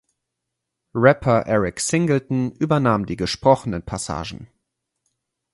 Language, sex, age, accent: German, male, 30-39, Deutschland Deutsch